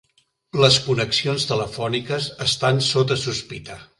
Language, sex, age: Catalan, male, 70-79